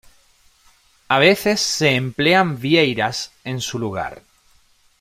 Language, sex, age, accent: Spanish, male, 30-39, España: Norte peninsular (Asturias, Castilla y León, Cantabria, País Vasco, Navarra, Aragón, La Rioja, Guadalajara, Cuenca)